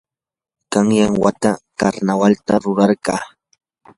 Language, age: Yanahuanca Pasco Quechua, 19-29